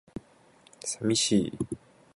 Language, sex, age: Japanese, male, 19-29